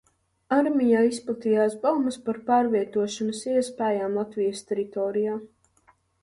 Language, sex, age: Latvian, female, 19-29